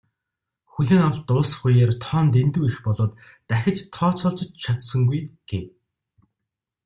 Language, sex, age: Mongolian, male, 30-39